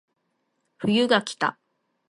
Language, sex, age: Japanese, female, 30-39